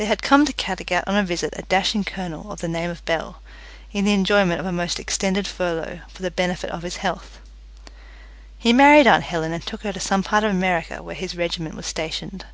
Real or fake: real